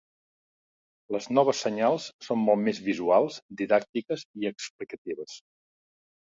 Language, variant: Catalan, Central